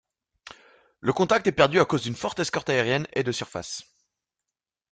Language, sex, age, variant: French, male, 19-29, Français de métropole